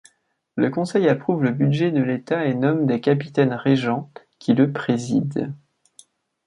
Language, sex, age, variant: French, male, 19-29, Français de métropole